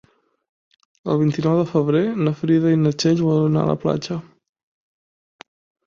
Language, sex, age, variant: Catalan, male, 19-29, Central